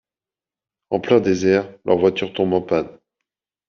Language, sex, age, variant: French, male, 30-39, Français de métropole